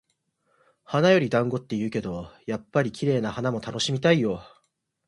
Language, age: Japanese, 19-29